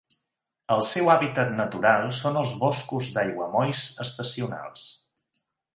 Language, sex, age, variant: Catalan, male, 40-49, Central